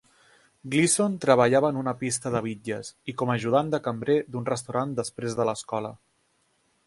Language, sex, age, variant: Catalan, male, 30-39, Central